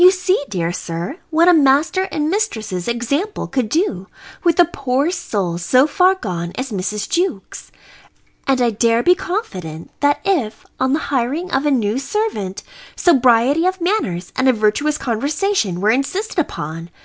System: none